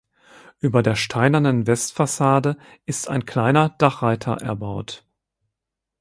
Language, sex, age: German, male, 50-59